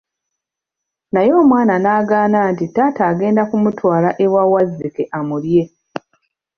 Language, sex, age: Ganda, female, 30-39